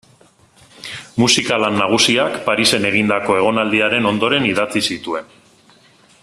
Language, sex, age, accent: Basque, male, 40-49, Mendebalekoa (Araba, Bizkaia, Gipuzkoako mendebaleko herri batzuk)